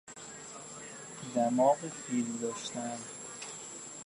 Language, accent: Persian, فارسی